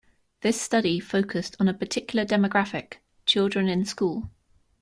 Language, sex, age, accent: English, female, 19-29, England English